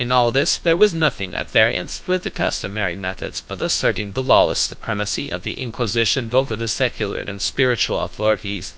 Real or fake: fake